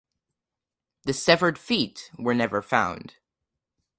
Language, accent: English, United States English